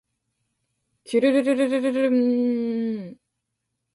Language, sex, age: Japanese, female, 19-29